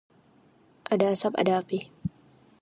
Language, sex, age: Indonesian, female, 19-29